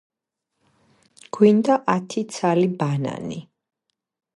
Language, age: Georgian, under 19